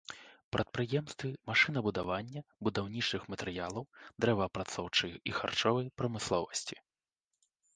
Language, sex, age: Belarusian, male, 19-29